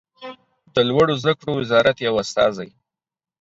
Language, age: Pashto, 30-39